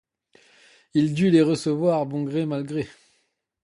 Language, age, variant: French, 30-39, Français de métropole